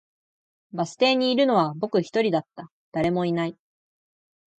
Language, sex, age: Japanese, female, 19-29